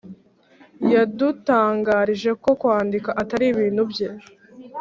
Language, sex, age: Kinyarwanda, female, under 19